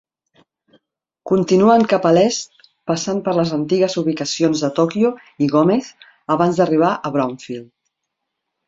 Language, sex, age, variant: Catalan, female, 40-49, Central